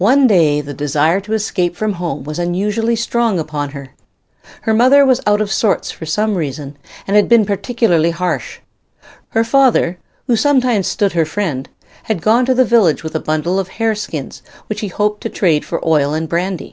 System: none